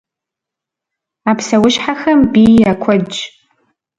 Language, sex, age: Kabardian, female, 19-29